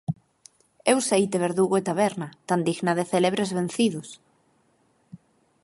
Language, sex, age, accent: Galician, female, 30-39, Normativo (estándar)